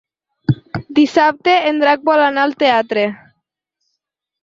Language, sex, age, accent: Catalan, female, 30-39, nord-oriental